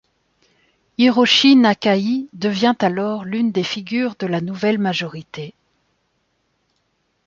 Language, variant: French, Français de métropole